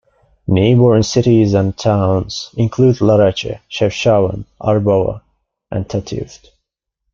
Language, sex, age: English, male, 19-29